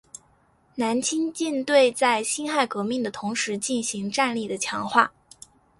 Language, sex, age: Chinese, female, 19-29